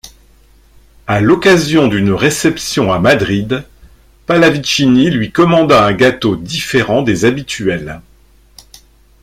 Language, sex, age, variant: French, male, 50-59, Français de métropole